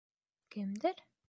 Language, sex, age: Bashkir, female, under 19